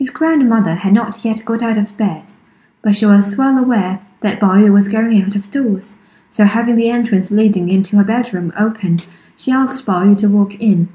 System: none